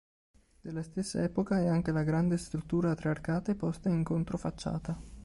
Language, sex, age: Italian, male, 19-29